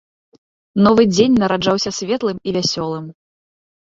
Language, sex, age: Belarusian, female, 30-39